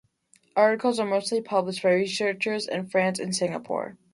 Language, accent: English, United States English